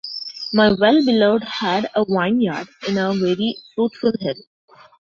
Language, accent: English, India and South Asia (India, Pakistan, Sri Lanka)